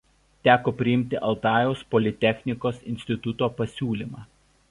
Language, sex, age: Lithuanian, male, 30-39